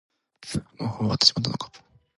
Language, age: Japanese, 19-29